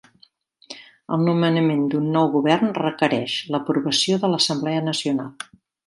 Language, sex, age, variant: Catalan, female, 60-69, Central